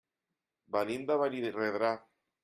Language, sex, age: Catalan, male, 50-59